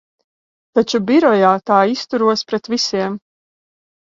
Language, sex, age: Latvian, female, 40-49